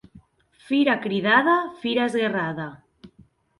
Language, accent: Catalan, valencià